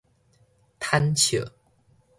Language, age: Min Nan Chinese, 19-29